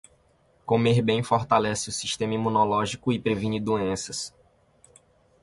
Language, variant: Portuguese, Portuguese (Brasil)